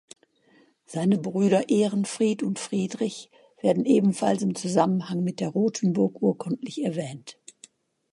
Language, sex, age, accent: German, female, 60-69, Deutschland Deutsch